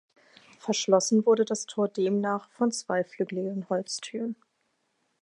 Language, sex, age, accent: German, female, 19-29, Deutschland Deutsch